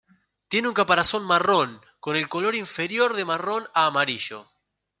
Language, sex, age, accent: Spanish, male, 19-29, Rioplatense: Argentina, Uruguay, este de Bolivia, Paraguay